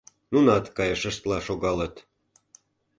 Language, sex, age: Mari, male, 50-59